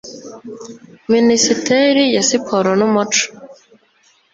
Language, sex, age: Kinyarwanda, female, 19-29